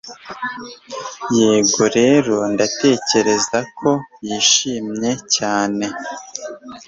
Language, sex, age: Kinyarwanda, male, 19-29